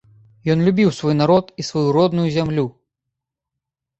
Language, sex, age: Belarusian, male, 19-29